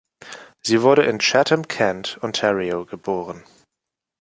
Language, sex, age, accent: German, male, 19-29, Deutschland Deutsch